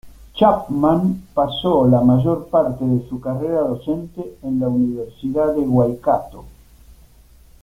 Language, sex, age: Spanish, male, 50-59